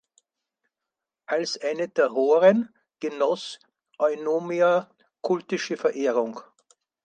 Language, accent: German, Österreichisches Deutsch